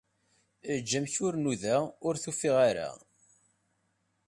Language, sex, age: Kabyle, male, 30-39